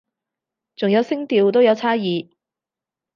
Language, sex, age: Cantonese, female, 30-39